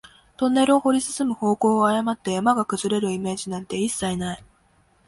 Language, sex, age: Japanese, female, 19-29